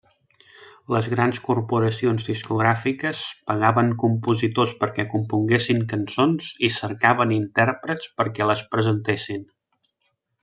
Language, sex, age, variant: Catalan, male, 30-39, Central